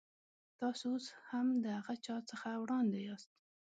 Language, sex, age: Pashto, female, 19-29